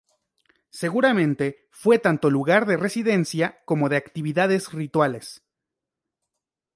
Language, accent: Spanish, México